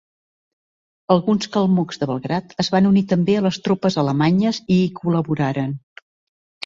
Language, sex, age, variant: Catalan, female, 60-69, Central